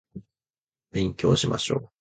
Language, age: Japanese, 19-29